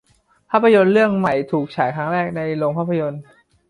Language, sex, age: Thai, male, 19-29